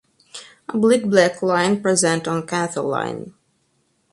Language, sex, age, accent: English, female, 19-29, Russian